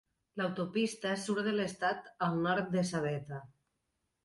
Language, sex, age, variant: Catalan, female, 40-49, Nord-Occidental